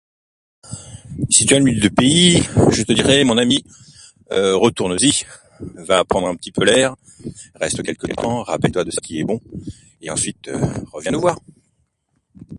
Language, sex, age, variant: French, male, 50-59, Français de métropole